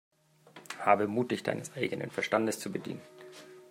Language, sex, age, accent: German, male, 30-39, Deutschland Deutsch